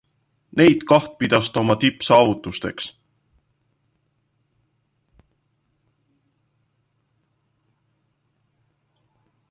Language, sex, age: Estonian, male, 19-29